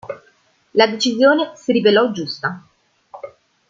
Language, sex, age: Italian, female, 19-29